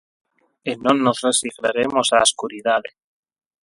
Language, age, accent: Galician, 30-39, Atlántico (seseo e gheada); Normativo (estándar); Neofalante